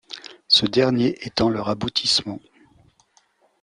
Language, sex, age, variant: French, male, 50-59, Français de métropole